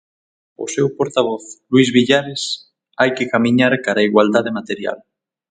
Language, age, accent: Galician, 30-39, Oriental (común en zona oriental); Normativo (estándar)